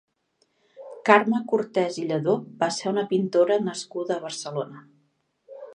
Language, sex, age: Catalan, female, 40-49